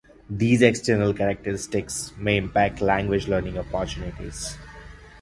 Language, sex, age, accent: English, male, 30-39, India and South Asia (India, Pakistan, Sri Lanka)